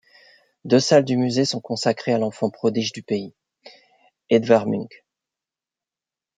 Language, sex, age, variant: French, male, 50-59, Français de métropole